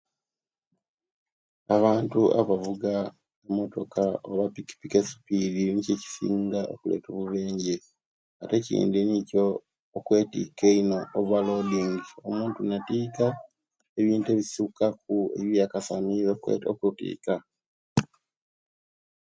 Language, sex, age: Kenyi, male, 30-39